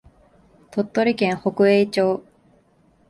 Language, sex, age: Japanese, female, 19-29